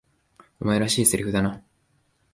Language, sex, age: Japanese, male, 19-29